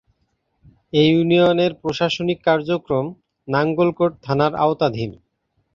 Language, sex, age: Bengali, male, 30-39